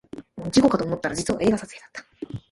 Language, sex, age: Japanese, male, 19-29